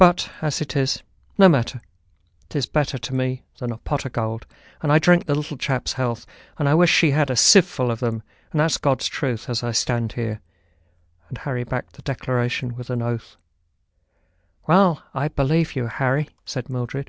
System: none